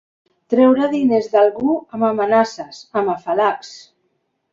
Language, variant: Catalan, Central